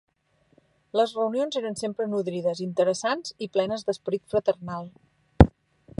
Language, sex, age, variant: Catalan, female, 40-49, Central